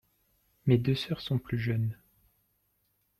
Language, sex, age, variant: French, male, 30-39, Français de métropole